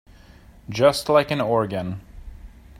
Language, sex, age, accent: English, male, 30-39, United States English